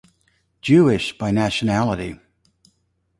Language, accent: English, United States English